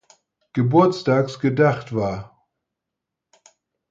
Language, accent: German, Norddeutsch